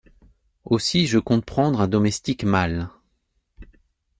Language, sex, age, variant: French, male, 40-49, Français de métropole